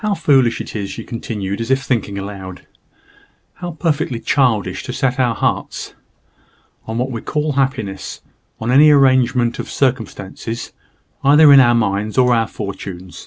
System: none